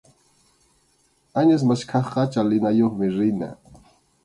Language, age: Arequipa-La Unión Quechua, 19-29